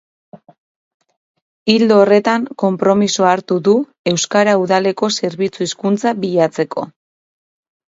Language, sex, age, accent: Basque, female, 30-39, Mendebalekoa (Araba, Bizkaia, Gipuzkoako mendebaleko herri batzuk)